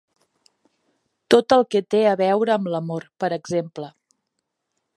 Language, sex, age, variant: Catalan, female, 40-49, Central